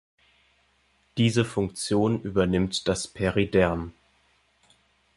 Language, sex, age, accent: German, male, 19-29, Deutschland Deutsch